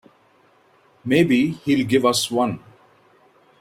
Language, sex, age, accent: English, male, 40-49, India and South Asia (India, Pakistan, Sri Lanka)